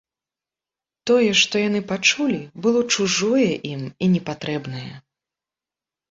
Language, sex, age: Belarusian, female, 30-39